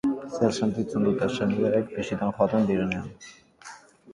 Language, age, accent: Basque, under 19, Mendebalekoa (Araba, Bizkaia, Gipuzkoako mendebaleko herri batzuk)